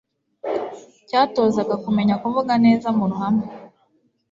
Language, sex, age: Kinyarwanda, female, 19-29